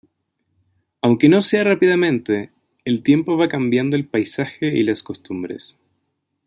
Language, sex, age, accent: Spanish, male, 19-29, Chileno: Chile, Cuyo